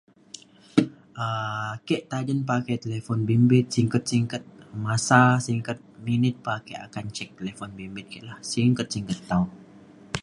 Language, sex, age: Mainstream Kenyah, male, 19-29